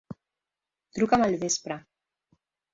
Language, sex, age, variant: Catalan, female, 50-59, Central